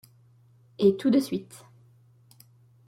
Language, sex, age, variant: French, female, 19-29, Français de métropole